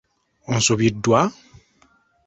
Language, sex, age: Ganda, male, 19-29